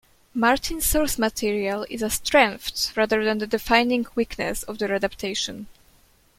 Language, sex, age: English, female, under 19